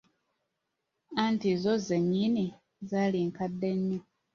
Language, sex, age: Ganda, female, 19-29